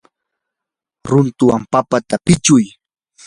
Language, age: Yanahuanca Pasco Quechua, 19-29